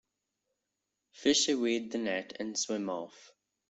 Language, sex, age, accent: English, male, under 19, India and South Asia (India, Pakistan, Sri Lanka)